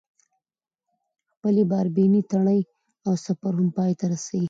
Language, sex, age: Pashto, female, 30-39